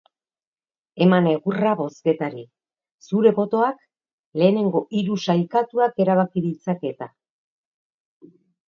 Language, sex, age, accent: Basque, female, 50-59, Mendebalekoa (Araba, Bizkaia, Gipuzkoako mendebaleko herri batzuk)